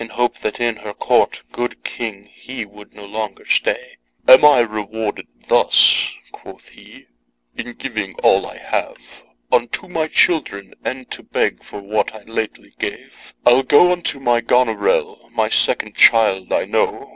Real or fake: real